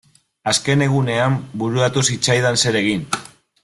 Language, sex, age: Basque, male, 30-39